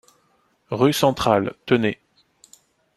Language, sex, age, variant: French, male, 40-49, Français de métropole